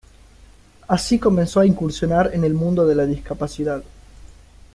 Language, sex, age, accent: Spanish, male, under 19, Rioplatense: Argentina, Uruguay, este de Bolivia, Paraguay